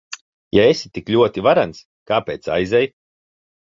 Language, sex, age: Latvian, male, 30-39